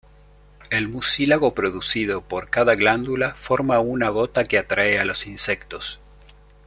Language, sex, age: Spanish, male, 50-59